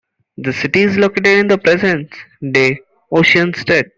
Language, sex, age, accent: English, male, 19-29, India and South Asia (India, Pakistan, Sri Lanka)